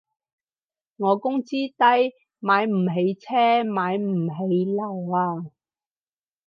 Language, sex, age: Cantonese, female, 30-39